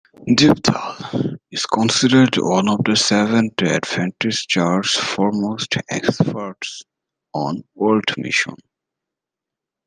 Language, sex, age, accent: English, male, 19-29, United States English